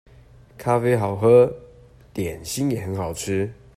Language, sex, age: Chinese, male, 19-29